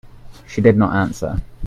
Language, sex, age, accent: English, male, 19-29, England English